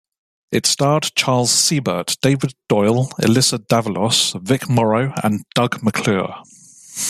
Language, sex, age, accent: English, male, 30-39, England English